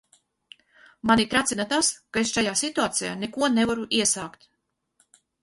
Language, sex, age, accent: Latvian, female, 50-59, Latgaliešu